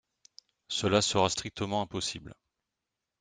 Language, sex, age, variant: French, male, 50-59, Français de métropole